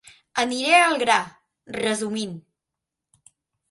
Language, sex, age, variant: Catalan, female, under 19, Central